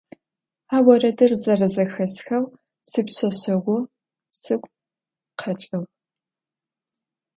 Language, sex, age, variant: Adyghe, female, 19-29, Адыгабзэ (Кирил, пстэумэ зэдыряе)